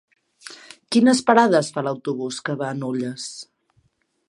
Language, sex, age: Catalan, female, 19-29